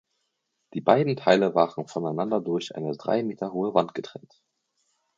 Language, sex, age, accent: German, female, under 19, Deutschland Deutsch